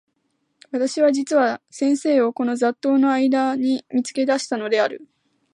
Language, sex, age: Japanese, female, under 19